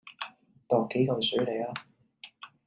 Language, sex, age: Cantonese, male, 19-29